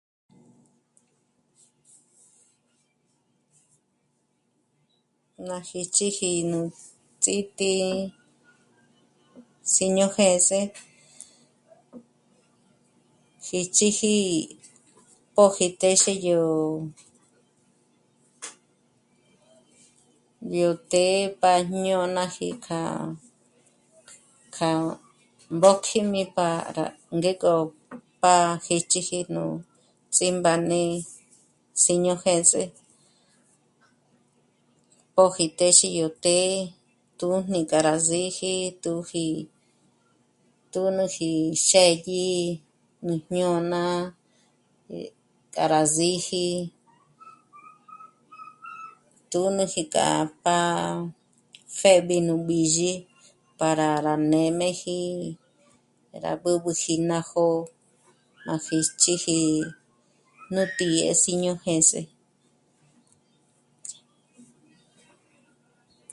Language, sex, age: Michoacán Mazahua, female, 60-69